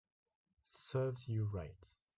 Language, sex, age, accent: English, male, 19-29, England English